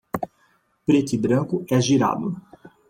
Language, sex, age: Portuguese, male, 19-29